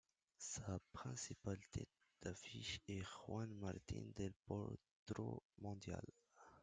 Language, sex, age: French, male, 19-29